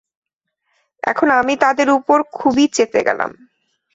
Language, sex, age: Bengali, female, 19-29